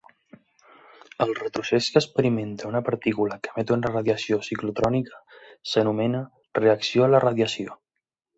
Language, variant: Catalan, Central